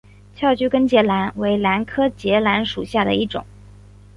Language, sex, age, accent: Chinese, female, 19-29, 出生地：广东省